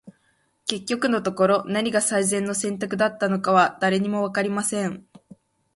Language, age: Japanese, 19-29